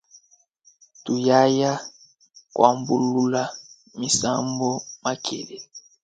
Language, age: Luba-Lulua, 19-29